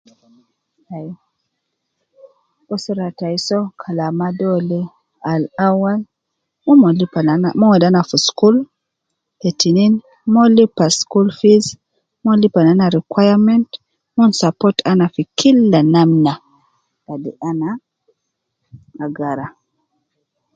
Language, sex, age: Nubi, female, 30-39